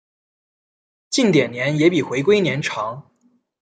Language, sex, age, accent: Chinese, male, 19-29, 出生地：辽宁省